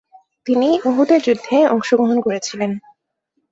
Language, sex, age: Bengali, female, 19-29